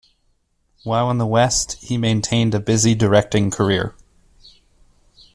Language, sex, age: English, male, 19-29